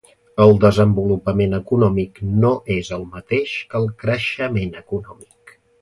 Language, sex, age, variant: Catalan, male, 50-59, Central